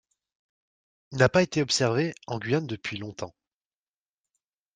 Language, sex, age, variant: French, male, 19-29, Français de métropole